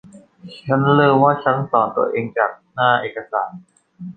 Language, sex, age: Thai, male, under 19